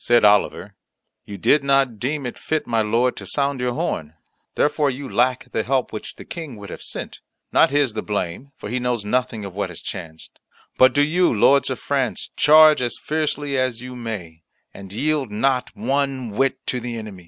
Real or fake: real